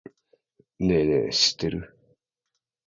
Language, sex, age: Japanese, male, 40-49